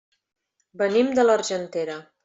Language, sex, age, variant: Catalan, female, 50-59, Central